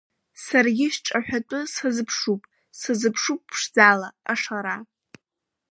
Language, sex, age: Abkhazian, female, under 19